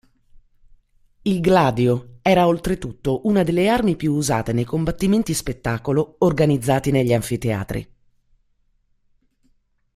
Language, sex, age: Italian, female, 40-49